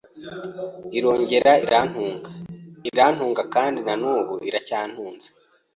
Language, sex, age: Kinyarwanda, male, 19-29